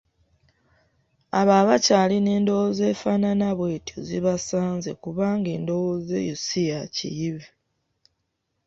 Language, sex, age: Ganda, female, 30-39